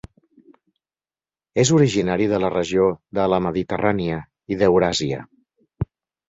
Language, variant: Catalan, Central